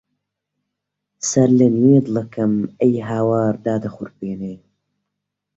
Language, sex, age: Central Kurdish, female, under 19